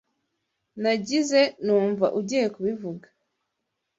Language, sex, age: Kinyarwanda, female, 19-29